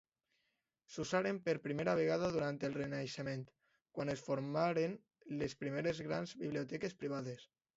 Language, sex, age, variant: Catalan, male, under 19, Alacantí